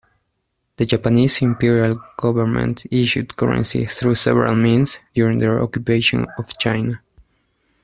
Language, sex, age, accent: English, male, 19-29, United States English